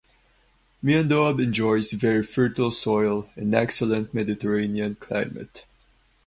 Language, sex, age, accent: English, male, 19-29, Filipino